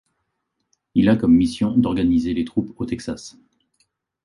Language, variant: French, Français de métropole